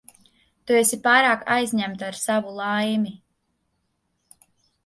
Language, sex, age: Latvian, female, 19-29